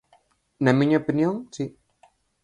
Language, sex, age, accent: Galician, male, 19-29, Central (gheada); Normativo (estándar)